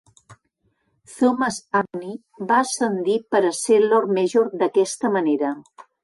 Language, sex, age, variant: Catalan, female, 50-59, Central